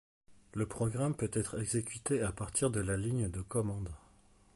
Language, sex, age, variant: French, male, 30-39, Français de métropole